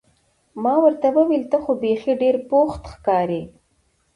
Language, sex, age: Pashto, female, 40-49